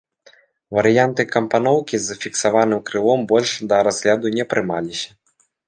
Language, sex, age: Belarusian, male, 19-29